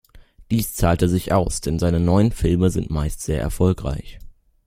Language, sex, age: German, male, under 19